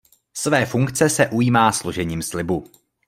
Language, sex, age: Czech, male, 19-29